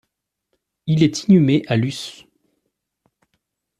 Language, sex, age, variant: French, male, 19-29, Français de métropole